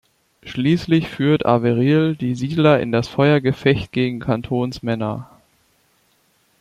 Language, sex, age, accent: German, male, 19-29, Deutschland Deutsch